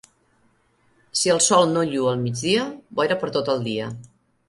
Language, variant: Catalan, Central